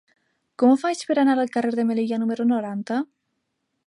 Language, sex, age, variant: Catalan, female, under 19, Alacantí